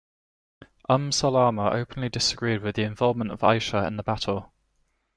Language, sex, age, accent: English, male, 19-29, England English